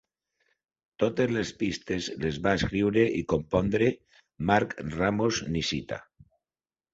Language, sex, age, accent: Catalan, male, 50-59, valencià